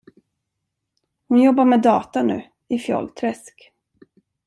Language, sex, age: Swedish, female, 40-49